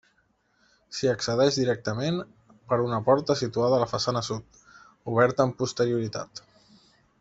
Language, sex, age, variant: Catalan, male, 30-39, Central